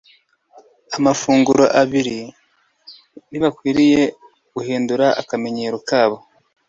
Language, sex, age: Kinyarwanda, male, 40-49